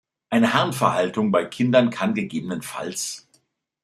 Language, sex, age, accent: German, male, 50-59, Deutschland Deutsch